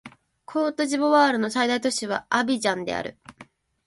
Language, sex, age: Japanese, female, 19-29